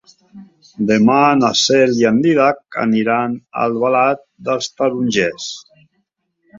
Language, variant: Catalan, Central